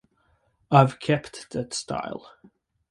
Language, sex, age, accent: English, male, under 19, United States English